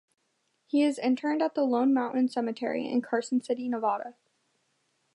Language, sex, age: English, female, 19-29